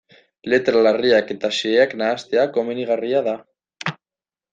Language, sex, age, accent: Basque, male, 19-29, Mendebalekoa (Araba, Bizkaia, Gipuzkoako mendebaleko herri batzuk)